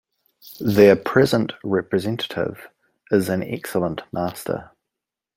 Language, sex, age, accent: English, male, 30-39, New Zealand English